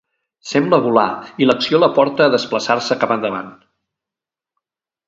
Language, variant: Catalan, Central